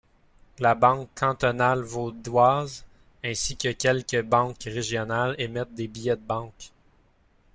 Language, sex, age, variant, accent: French, male, 19-29, Français d'Amérique du Nord, Français du Canada